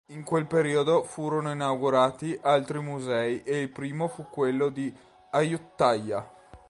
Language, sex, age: Italian, male, 30-39